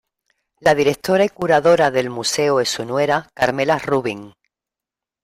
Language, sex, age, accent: Spanish, female, 50-59, España: Sur peninsular (Andalucia, Extremadura, Murcia)